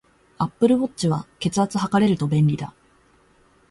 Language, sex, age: Japanese, female, 19-29